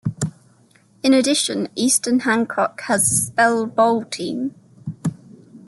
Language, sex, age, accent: English, female, 19-29, England English